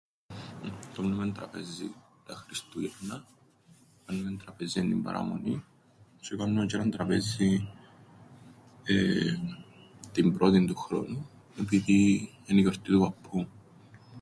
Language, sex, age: Greek, male, 19-29